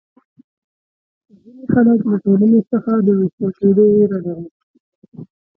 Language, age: Pashto, 19-29